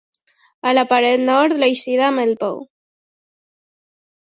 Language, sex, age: Catalan, female, under 19